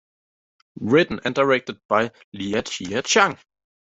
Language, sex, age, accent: English, male, 30-39, United States English